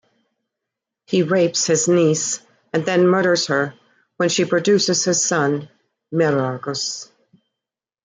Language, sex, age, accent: English, female, 60-69, United States English